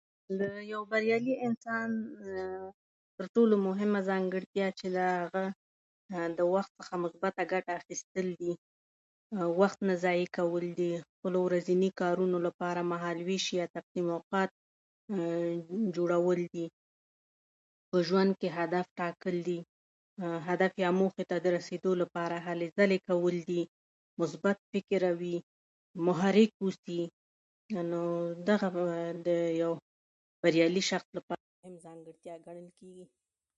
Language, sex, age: Pashto, female, 30-39